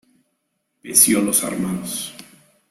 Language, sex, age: Spanish, male, 40-49